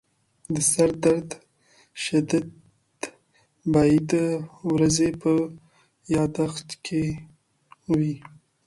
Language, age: Pashto, 19-29